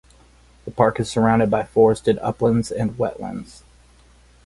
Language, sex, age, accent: English, male, 30-39, United States English